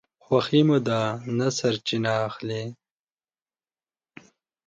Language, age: Pashto, 19-29